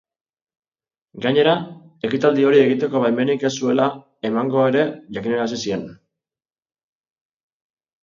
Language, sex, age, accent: Basque, male, 30-39, Mendebalekoa (Araba, Bizkaia, Gipuzkoako mendebaleko herri batzuk)